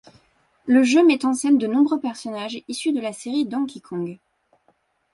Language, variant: French, Français de métropole